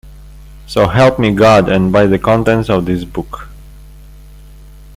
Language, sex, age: English, male, 30-39